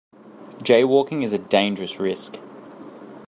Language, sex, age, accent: English, male, 19-29, Australian English